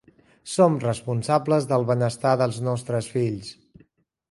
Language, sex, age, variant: Catalan, male, 40-49, Central